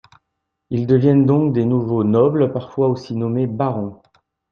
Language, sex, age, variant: French, male, 40-49, Français de métropole